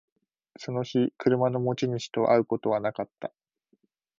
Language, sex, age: Japanese, male, 19-29